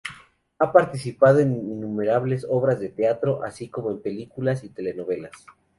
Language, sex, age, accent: Spanish, male, 19-29, México